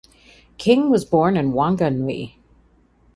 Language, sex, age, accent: English, female, 40-49, United States English